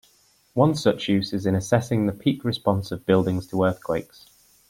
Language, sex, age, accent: English, male, 19-29, England English